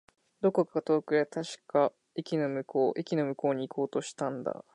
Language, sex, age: Japanese, male, 19-29